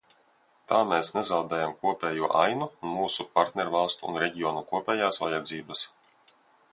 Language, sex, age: Latvian, male, 30-39